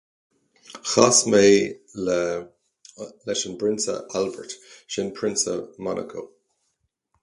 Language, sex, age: Irish, male, 40-49